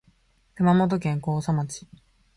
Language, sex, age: Japanese, female, 19-29